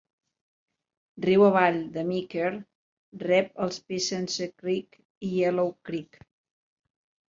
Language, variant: Catalan, Central